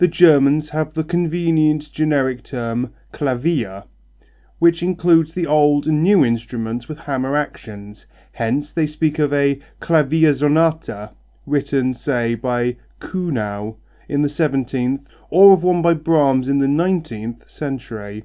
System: none